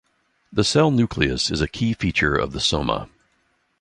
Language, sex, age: English, male, 60-69